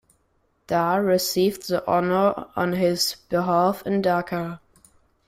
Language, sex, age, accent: English, male, under 19, England English